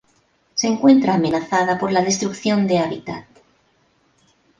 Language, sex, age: Spanish, female, 50-59